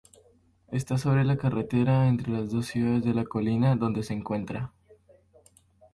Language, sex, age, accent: Spanish, male, under 19, Andino-Pacífico: Colombia, Perú, Ecuador, oeste de Bolivia y Venezuela andina